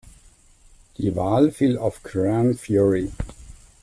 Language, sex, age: German, male, 40-49